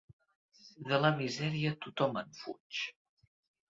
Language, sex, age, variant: Catalan, male, under 19, Central